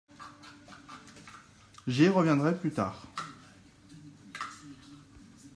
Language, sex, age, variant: French, male, 30-39, Français de métropole